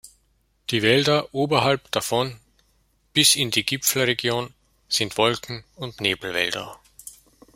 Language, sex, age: German, male, 19-29